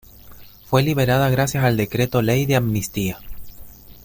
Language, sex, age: Spanish, male, 30-39